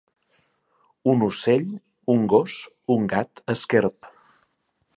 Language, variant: Catalan, Central